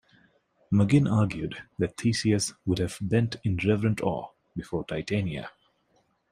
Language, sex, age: English, male, 19-29